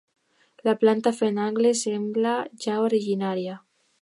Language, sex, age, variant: Catalan, female, under 19, Alacantí